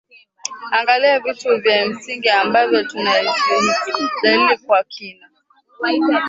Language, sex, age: Swahili, female, 19-29